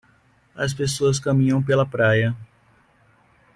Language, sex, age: Portuguese, male, 19-29